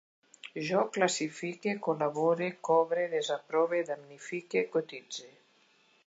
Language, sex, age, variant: Catalan, female, 60-69, Central